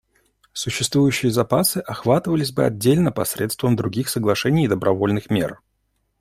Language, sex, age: Russian, male, 40-49